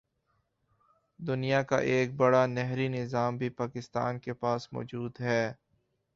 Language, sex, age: Urdu, male, 19-29